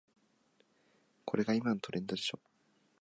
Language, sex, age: Japanese, male, 19-29